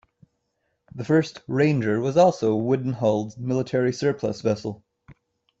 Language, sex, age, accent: English, male, 19-29, United States English